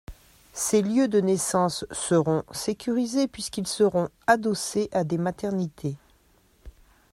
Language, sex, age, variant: French, female, 60-69, Français de métropole